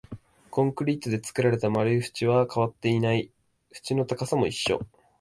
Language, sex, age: Japanese, male, 19-29